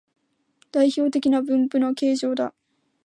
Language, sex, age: Japanese, female, under 19